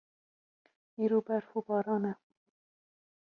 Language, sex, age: Kurdish, female, 19-29